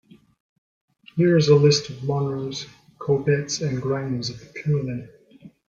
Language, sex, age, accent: English, male, 19-29, Australian English